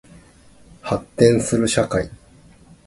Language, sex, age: Japanese, male, 30-39